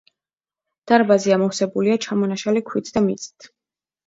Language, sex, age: Georgian, female, under 19